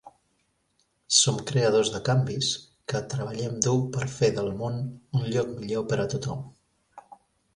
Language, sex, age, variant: Catalan, male, 40-49, Central